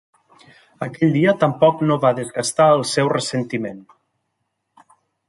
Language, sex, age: Catalan, male, 40-49